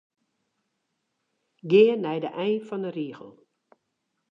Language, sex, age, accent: Western Frisian, female, 60-69, Wâldfrysk